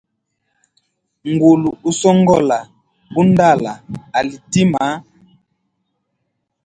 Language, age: Hemba, 30-39